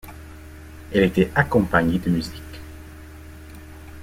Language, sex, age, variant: French, male, 19-29, Français de métropole